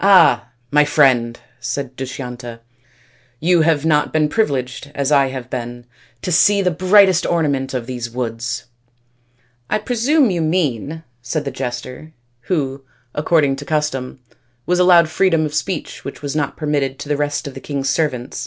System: none